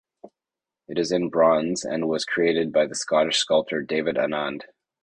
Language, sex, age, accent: English, male, 30-39, Canadian English